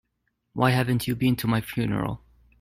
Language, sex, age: English, male, 19-29